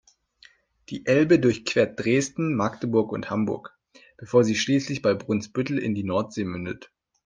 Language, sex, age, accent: German, male, 19-29, Deutschland Deutsch